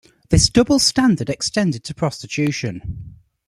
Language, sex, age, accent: English, male, 19-29, England English